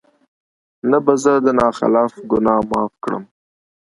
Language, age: Pashto, 30-39